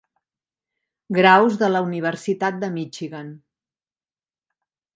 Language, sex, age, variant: Catalan, female, 60-69, Central